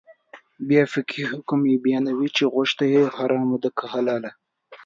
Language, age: Pashto, 19-29